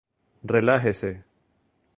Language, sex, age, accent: Spanish, male, 40-49, España: Sur peninsular (Andalucia, Extremadura, Murcia)